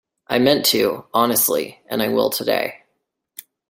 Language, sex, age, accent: English, male, 19-29, United States English